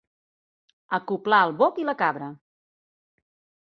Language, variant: Catalan, Central